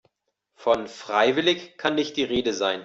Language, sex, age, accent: German, male, 40-49, Deutschland Deutsch